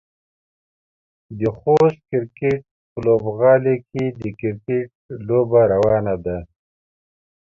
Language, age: Pashto, 40-49